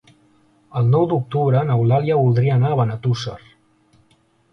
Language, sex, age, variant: Catalan, male, 19-29, Central